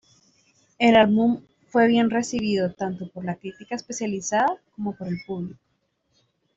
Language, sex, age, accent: Spanish, female, 19-29, Andino-Pacífico: Colombia, Perú, Ecuador, oeste de Bolivia y Venezuela andina